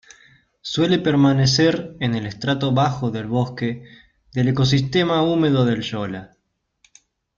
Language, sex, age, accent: Spanish, male, 19-29, Rioplatense: Argentina, Uruguay, este de Bolivia, Paraguay